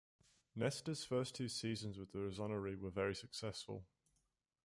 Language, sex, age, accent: English, male, 19-29, England English